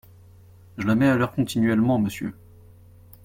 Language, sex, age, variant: French, male, 30-39, Français de métropole